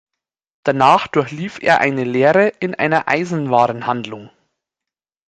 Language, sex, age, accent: German, male, 30-39, Deutschland Deutsch